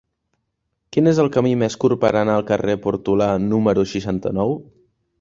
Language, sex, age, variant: Catalan, male, 19-29, Central